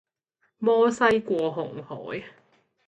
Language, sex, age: Cantonese, female, 19-29